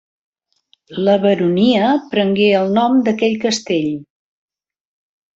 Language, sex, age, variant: Catalan, female, 60-69, Central